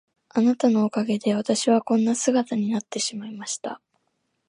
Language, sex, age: Japanese, female, 19-29